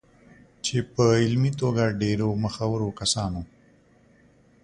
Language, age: Pashto, 30-39